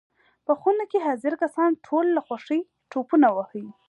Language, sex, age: Pashto, female, 19-29